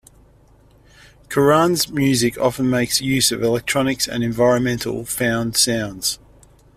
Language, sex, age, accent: English, male, 30-39, Australian English